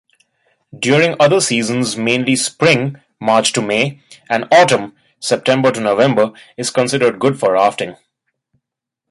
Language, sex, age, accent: English, male, 19-29, India and South Asia (India, Pakistan, Sri Lanka)